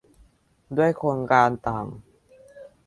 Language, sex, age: Thai, male, under 19